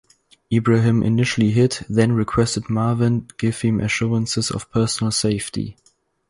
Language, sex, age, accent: English, male, under 19, German English